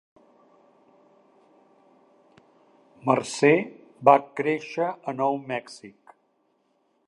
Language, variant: Catalan, Central